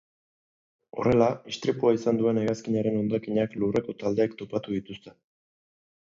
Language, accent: Basque, Erdialdekoa edo Nafarra (Gipuzkoa, Nafarroa)